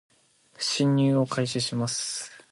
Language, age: Japanese, 19-29